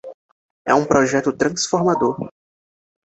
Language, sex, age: Portuguese, male, 19-29